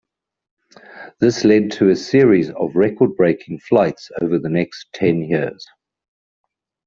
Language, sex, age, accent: English, male, 50-59, England English